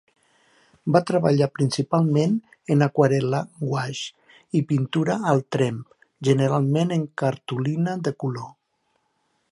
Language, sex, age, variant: Catalan, male, 60-69, Central